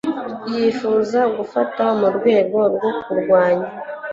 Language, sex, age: Kinyarwanda, female, 19-29